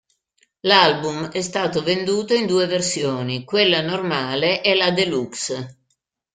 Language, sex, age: Italian, female, 60-69